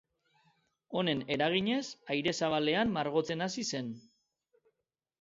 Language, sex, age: Basque, male, 30-39